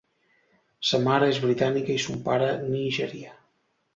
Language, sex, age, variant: Catalan, male, 30-39, Central